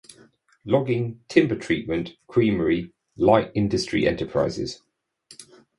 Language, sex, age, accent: English, male, 40-49, England English